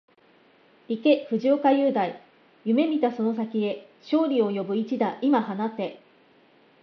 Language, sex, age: Japanese, female, 30-39